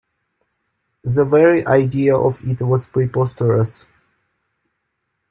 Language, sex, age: English, male, 19-29